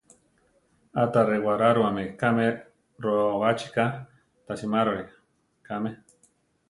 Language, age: Central Tarahumara, 30-39